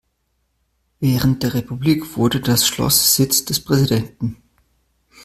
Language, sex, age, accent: German, male, 19-29, Deutschland Deutsch